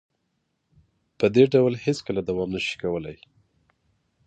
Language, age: Pashto, 30-39